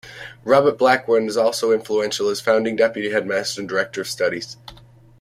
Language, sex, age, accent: English, male, 30-39, United States English